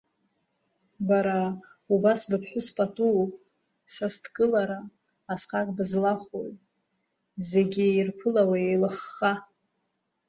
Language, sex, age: Abkhazian, female, 30-39